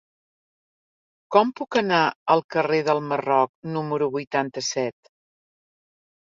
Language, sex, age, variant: Catalan, female, 60-69, Central